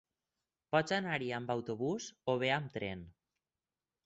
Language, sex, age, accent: Catalan, male, 19-29, valencià